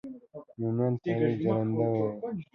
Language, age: Pashto, under 19